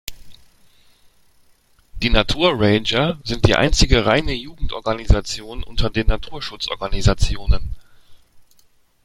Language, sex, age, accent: German, male, 30-39, Deutschland Deutsch